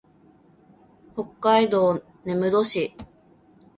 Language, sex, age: Japanese, female, 19-29